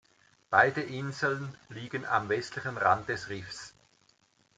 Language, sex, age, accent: German, male, 60-69, Schweizerdeutsch